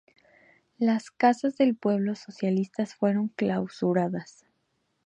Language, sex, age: Spanish, female, 19-29